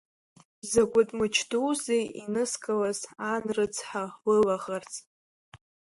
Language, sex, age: Abkhazian, female, under 19